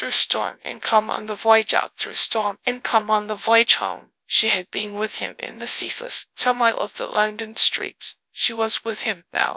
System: TTS, GradTTS